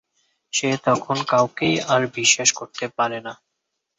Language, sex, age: Bengali, male, 19-29